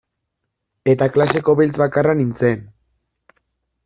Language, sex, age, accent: Basque, male, 19-29, Mendebalekoa (Araba, Bizkaia, Gipuzkoako mendebaleko herri batzuk)